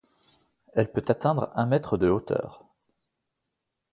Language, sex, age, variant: French, male, 30-39, Français de métropole